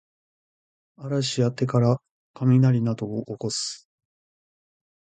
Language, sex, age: Japanese, male, 19-29